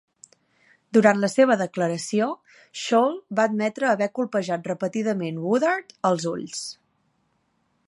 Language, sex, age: Catalan, female, 19-29